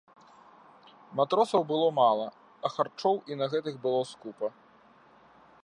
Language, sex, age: Belarusian, male, 19-29